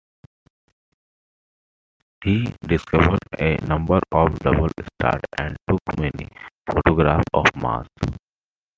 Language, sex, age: English, male, 19-29